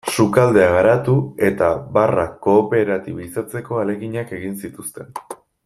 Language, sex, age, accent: Basque, male, 19-29, Erdialdekoa edo Nafarra (Gipuzkoa, Nafarroa)